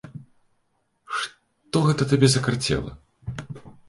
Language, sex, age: Belarusian, male, 19-29